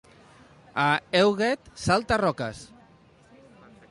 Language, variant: Catalan, Central